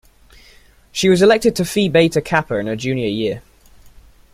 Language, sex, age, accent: English, male, under 19, England English